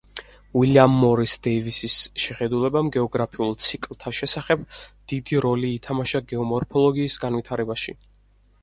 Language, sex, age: Georgian, male, 19-29